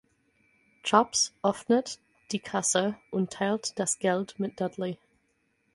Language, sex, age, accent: German, female, 30-39, Amerikanisches Deutsch